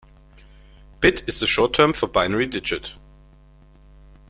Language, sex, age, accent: English, male, 30-39, United States English